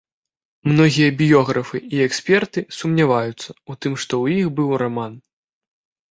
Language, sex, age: Belarusian, male, under 19